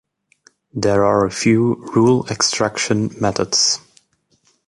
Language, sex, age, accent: English, male, 19-29, England English